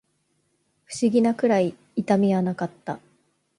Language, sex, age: Japanese, female, 30-39